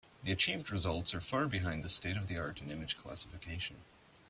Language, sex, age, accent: English, male, 19-29, Canadian English